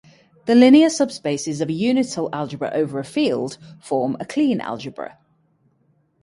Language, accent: English, England English